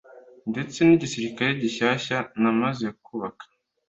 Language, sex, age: Kinyarwanda, male, under 19